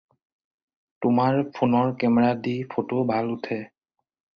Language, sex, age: Assamese, male, 19-29